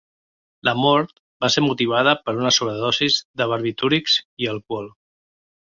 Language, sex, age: Catalan, male, 50-59